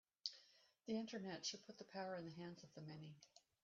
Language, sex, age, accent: English, female, 60-69, United States English